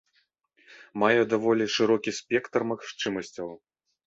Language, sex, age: Belarusian, male, 30-39